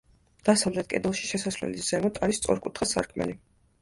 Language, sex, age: Georgian, female, 19-29